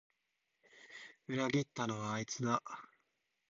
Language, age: Japanese, 19-29